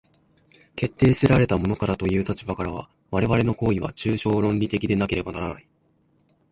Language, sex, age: Japanese, female, 19-29